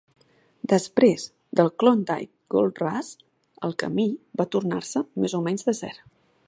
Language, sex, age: Catalan, female, 40-49